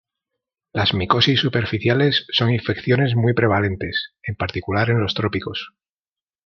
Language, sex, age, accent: Spanish, male, 30-39, España: Centro-Sur peninsular (Madrid, Toledo, Castilla-La Mancha)